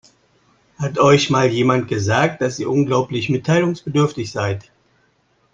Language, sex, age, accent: German, male, 30-39, Deutschland Deutsch